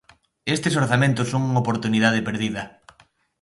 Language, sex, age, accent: Galician, male, 30-39, Oriental (común en zona oriental)